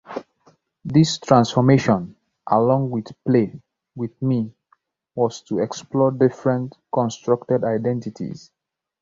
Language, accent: English, Southern African (South Africa, Zimbabwe, Namibia)